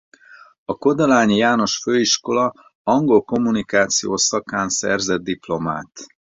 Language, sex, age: Hungarian, male, 40-49